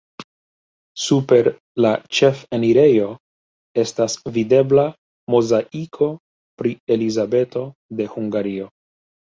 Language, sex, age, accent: Esperanto, male, 30-39, Internacia